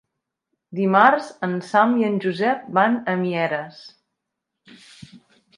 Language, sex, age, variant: Catalan, female, 40-49, Central